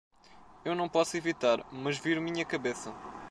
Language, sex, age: Portuguese, male, 19-29